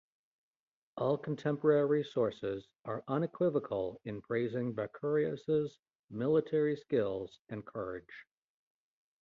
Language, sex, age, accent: English, male, 50-59, United States English